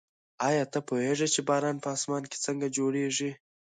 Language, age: Pashto, under 19